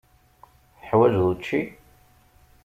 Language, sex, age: Kabyle, male, 40-49